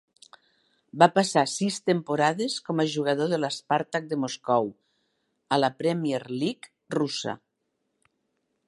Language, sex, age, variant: Catalan, female, 60-69, Nord-Occidental